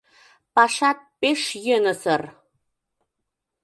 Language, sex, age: Mari, female, 30-39